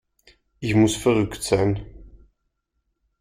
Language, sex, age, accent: German, male, 30-39, Österreichisches Deutsch